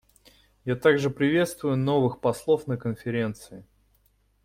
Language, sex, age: Russian, male, 30-39